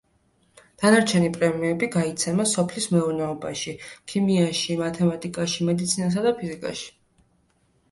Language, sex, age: Georgian, female, 19-29